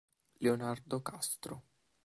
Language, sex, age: Italian, male, 19-29